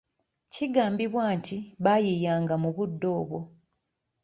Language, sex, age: Ganda, female, 19-29